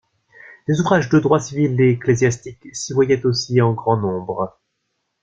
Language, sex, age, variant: French, male, 19-29, Français de métropole